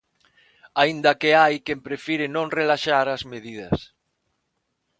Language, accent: Galician, Normativo (estándar); Neofalante